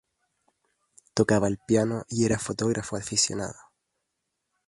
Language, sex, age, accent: Spanish, male, 19-29, Chileno: Chile, Cuyo